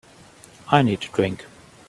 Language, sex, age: English, male, 40-49